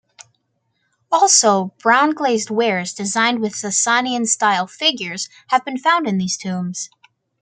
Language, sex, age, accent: English, female, under 19, United States English